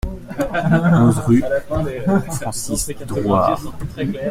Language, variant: French, Français de métropole